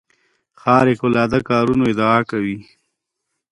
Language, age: Pashto, 30-39